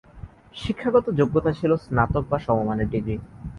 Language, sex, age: Bengali, male, 19-29